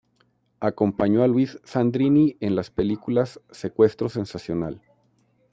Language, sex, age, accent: Spanish, male, 40-49, México